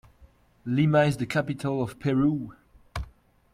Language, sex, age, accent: English, male, 19-29, England English